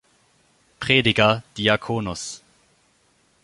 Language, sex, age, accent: German, male, 19-29, Deutschland Deutsch